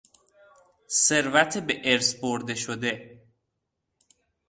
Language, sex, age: Persian, male, 19-29